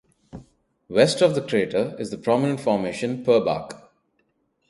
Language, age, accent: English, 30-39, India and South Asia (India, Pakistan, Sri Lanka)